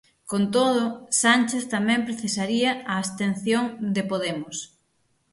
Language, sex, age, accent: Galician, female, 30-39, Atlántico (seseo e gheada); Normativo (estándar)